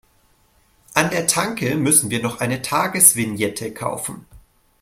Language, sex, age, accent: German, male, 30-39, Deutschland Deutsch